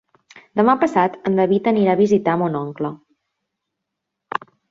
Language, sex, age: Catalan, female, 19-29